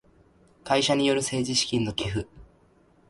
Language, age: Japanese, 19-29